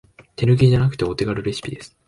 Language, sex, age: Japanese, male, under 19